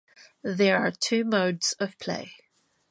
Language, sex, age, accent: English, female, 30-39, New Zealand English